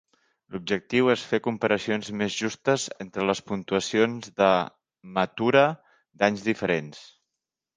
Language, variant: Catalan, Central